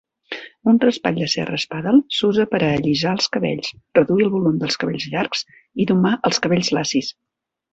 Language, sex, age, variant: Catalan, female, 60-69, Central